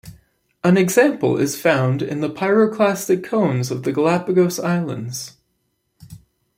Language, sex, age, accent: English, male, 19-29, Canadian English